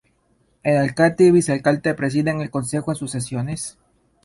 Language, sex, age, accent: Spanish, male, 19-29, Andino-Pacífico: Colombia, Perú, Ecuador, oeste de Bolivia y Venezuela andina